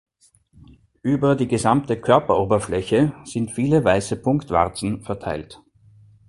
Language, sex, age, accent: German, male, 40-49, Österreichisches Deutsch